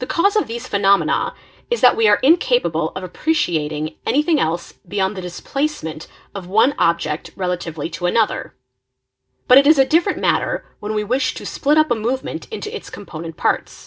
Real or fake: real